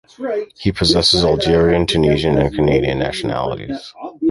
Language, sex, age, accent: English, male, 30-39, United States English